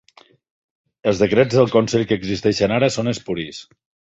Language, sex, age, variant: Catalan, male, 40-49, Septentrional